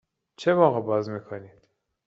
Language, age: Persian, 30-39